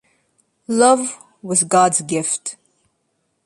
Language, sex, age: English, female, 19-29